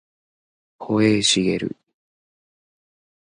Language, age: Japanese, 19-29